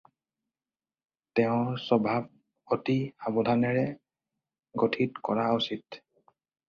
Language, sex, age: Assamese, male, 19-29